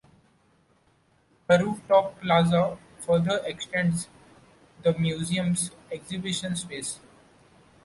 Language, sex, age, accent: English, male, 19-29, India and South Asia (India, Pakistan, Sri Lanka)